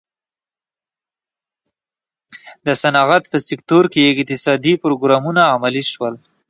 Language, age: Pashto, 19-29